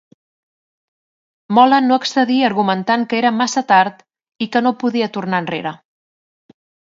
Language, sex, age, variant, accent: Catalan, female, 40-49, Central, central